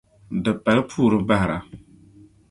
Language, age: Dagbani, 30-39